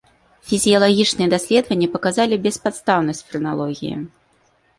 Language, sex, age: Belarusian, female, 30-39